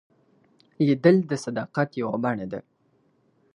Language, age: Pashto, 19-29